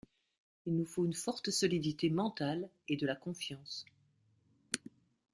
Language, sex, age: French, female, 50-59